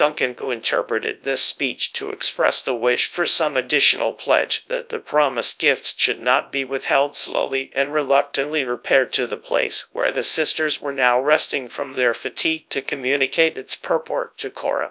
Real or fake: fake